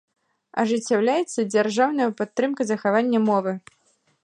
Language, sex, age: Belarusian, female, 19-29